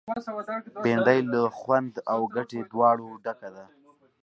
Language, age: Pashto, under 19